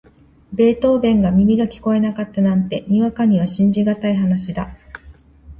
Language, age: Japanese, 50-59